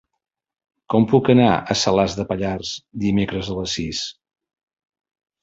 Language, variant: Catalan, Central